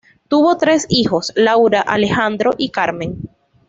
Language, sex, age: Spanish, female, 19-29